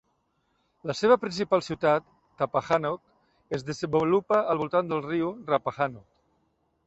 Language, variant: Catalan, Central